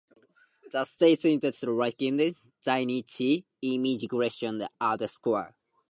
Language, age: English, 19-29